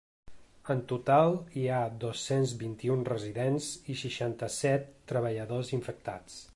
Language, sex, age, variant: Catalan, male, 30-39, Central